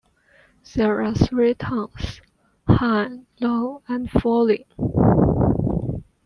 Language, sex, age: English, female, 19-29